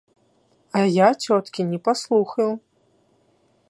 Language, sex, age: Belarusian, female, 19-29